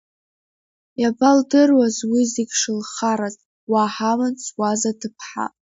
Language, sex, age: Abkhazian, female, under 19